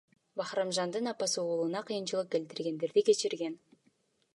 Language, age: Kyrgyz, 19-29